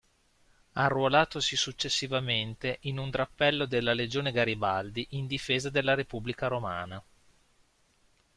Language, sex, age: Italian, male, 30-39